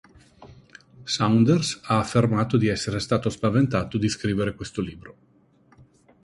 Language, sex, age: Italian, male, 50-59